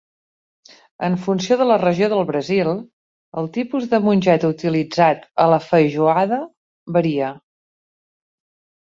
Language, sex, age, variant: Catalan, female, 40-49, Central